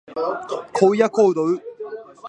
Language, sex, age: Japanese, male, 19-29